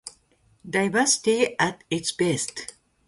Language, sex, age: English, female, 50-59